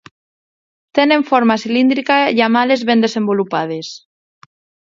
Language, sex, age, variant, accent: Catalan, female, 30-39, Valencià central, valencià